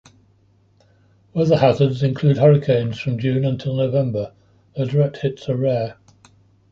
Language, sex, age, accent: English, male, 60-69, England English